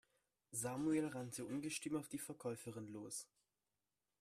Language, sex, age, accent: German, male, under 19, Deutschland Deutsch